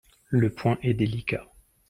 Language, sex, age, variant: French, male, 30-39, Français de métropole